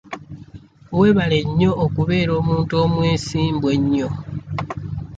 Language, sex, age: Ganda, male, 19-29